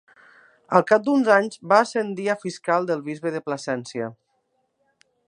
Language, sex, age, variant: Catalan, female, 40-49, Nord-Occidental